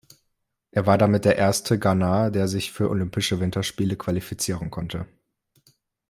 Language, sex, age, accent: German, male, 19-29, Deutschland Deutsch